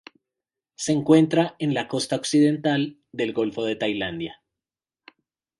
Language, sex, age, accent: Spanish, male, 30-39, Andino-Pacífico: Colombia, Perú, Ecuador, oeste de Bolivia y Venezuela andina